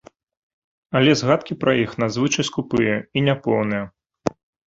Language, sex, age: Belarusian, male, 30-39